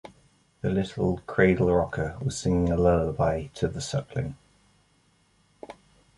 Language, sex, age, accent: English, male, 40-49, England English